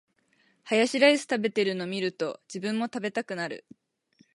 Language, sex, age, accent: Japanese, female, 19-29, 標準語